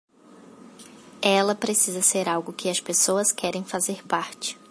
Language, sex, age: Portuguese, female, 19-29